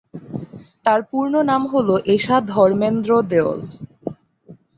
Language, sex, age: Bengali, female, 19-29